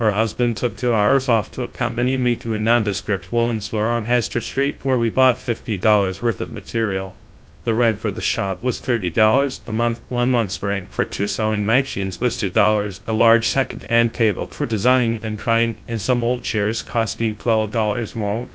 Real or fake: fake